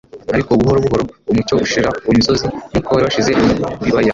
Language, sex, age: Kinyarwanda, male, under 19